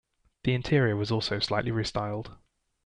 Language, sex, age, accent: English, male, 19-29, England English